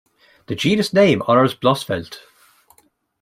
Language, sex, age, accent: English, male, 19-29, Irish English